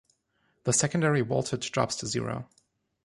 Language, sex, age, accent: English, male, 30-39, United States English